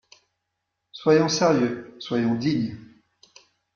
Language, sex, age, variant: French, male, 40-49, Français de métropole